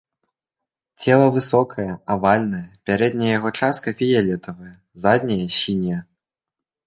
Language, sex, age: Belarusian, male, 19-29